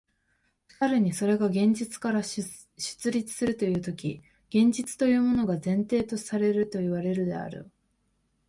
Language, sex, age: Japanese, female, 19-29